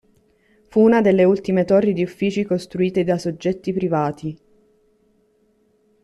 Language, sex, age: Italian, female, 30-39